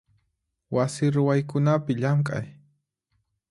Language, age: Puno Quechua, 30-39